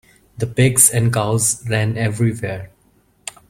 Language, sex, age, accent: English, male, 19-29, India and South Asia (India, Pakistan, Sri Lanka)